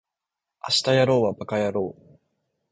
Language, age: Japanese, 19-29